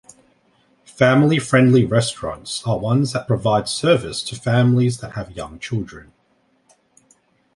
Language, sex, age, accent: English, male, 30-39, Australian English